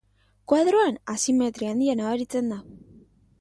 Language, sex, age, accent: Basque, female, 19-29, Mendebalekoa (Araba, Bizkaia, Gipuzkoako mendebaleko herri batzuk)